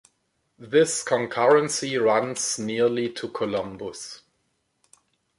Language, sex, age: English, male, 50-59